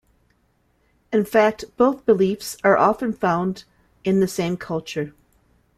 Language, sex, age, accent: English, female, 50-59, United States English